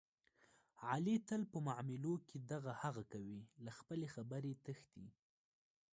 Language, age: Pashto, 19-29